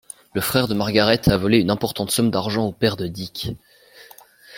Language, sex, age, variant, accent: French, male, under 19, Français d'Europe, Français de Belgique